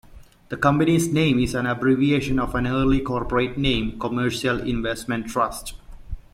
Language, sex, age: English, male, 19-29